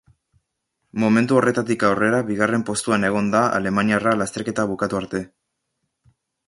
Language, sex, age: Basque, male, under 19